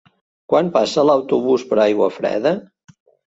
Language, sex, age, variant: Catalan, male, 60-69, Central